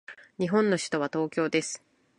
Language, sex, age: Japanese, female, 30-39